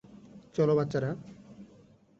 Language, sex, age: Bengali, male, 19-29